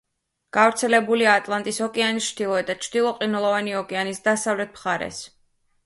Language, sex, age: Georgian, female, 19-29